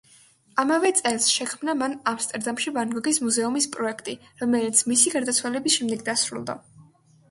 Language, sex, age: Georgian, female, under 19